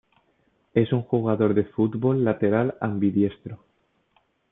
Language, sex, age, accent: Spanish, male, 19-29, España: Centro-Sur peninsular (Madrid, Toledo, Castilla-La Mancha)